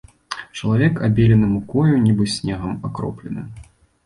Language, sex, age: Belarusian, male, 19-29